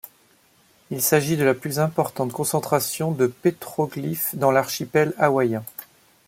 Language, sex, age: French, male, 40-49